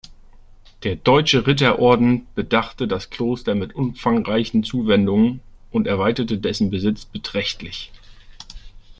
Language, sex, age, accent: German, male, 30-39, Deutschland Deutsch